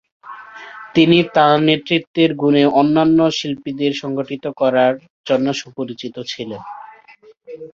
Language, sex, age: Bengali, male, 19-29